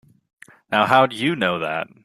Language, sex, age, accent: English, male, 19-29, United States English